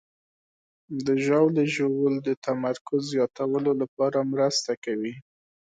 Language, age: Pashto, 19-29